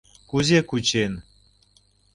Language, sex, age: Mari, male, 60-69